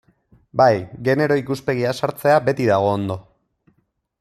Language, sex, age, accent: Basque, male, 30-39, Erdialdekoa edo Nafarra (Gipuzkoa, Nafarroa)